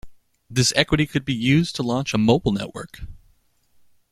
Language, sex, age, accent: English, male, 30-39, United States English